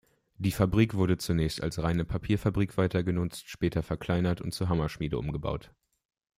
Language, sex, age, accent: German, male, 19-29, Deutschland Deutsch